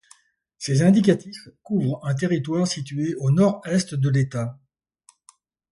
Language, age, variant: French, 70-79, Français de métropole